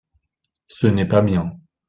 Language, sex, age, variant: French, male, 19-29, Français de métropole